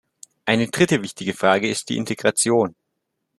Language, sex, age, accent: German, male, under 19, Deutschland Deutsch